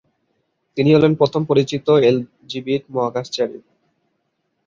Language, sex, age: Bengali, male, 19-29